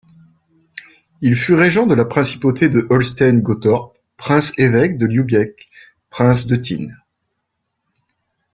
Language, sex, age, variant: French, male, 40-49, Français de métropole